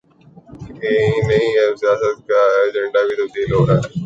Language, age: Urdu, 19-29